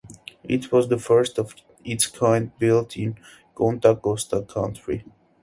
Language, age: English, 19-29